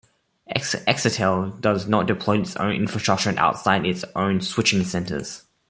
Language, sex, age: English, male, 19-29